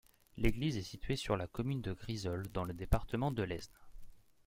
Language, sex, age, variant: French, male, 19-29, Français de métropole